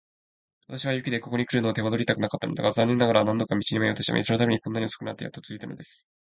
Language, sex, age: Japanese, male, 19-29